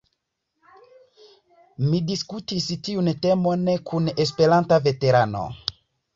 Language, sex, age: Esperanto, male, 19-29